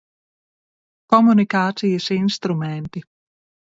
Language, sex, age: Latvian, female, 30-39